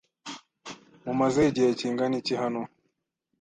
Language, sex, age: Kinyarwanda, male, 19-29